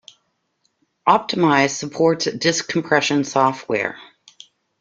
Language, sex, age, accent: English, female, 50-59, United States English